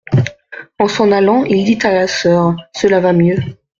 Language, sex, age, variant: French, female, 19-29, Français de métropole